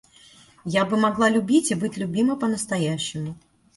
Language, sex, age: Russian, female, 40-49